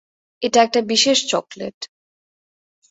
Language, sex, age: Bengali, female, 19-29